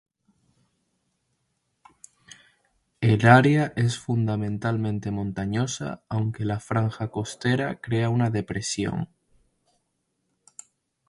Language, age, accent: Spanish, 19-29, España: Islas Canarias